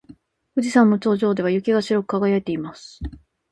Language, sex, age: Japanese, female, 19-29